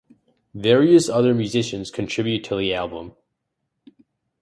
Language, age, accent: English, under 19, United States English